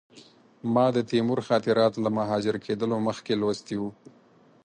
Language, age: Pashto, 19-29